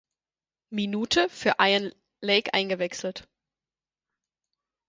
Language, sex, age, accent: German, female, 30-39, Deutschland Deutsch